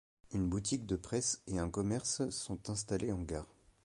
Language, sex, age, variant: French, male, 19-29, Français de métropole